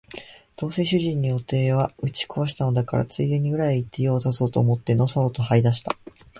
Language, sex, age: Japanese, male, 19-29